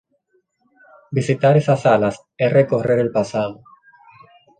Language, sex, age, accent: Spanish, male, 19-29, Caribe: Cuba, Venezuela, Puerto Rico, República Dominicana, Panamá, Colombia caribeña, México caribeño, Costa del golfo de México